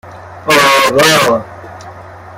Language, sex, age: Persian, male, 30-39